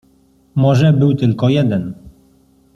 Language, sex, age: Polish, male, 30-39